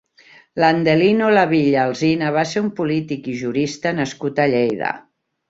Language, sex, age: Catalan, female, 50-59